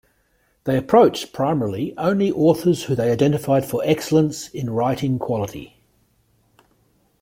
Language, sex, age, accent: English, male, 50-59, Australian English